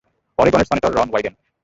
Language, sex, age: Bengali, male, 19-29